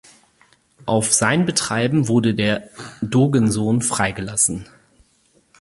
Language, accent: German, Deutschland Deutsch